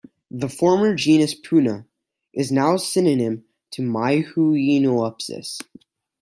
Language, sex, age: English, male, 19-29